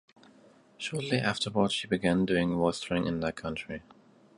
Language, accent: English, United States English